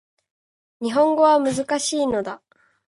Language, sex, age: Japanese, female, under 19